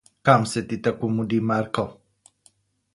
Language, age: Slovenian, 50-59